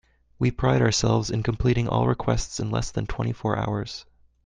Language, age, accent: English, 19-29, United States English